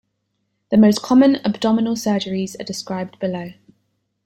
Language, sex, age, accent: English, female, 19-29, England English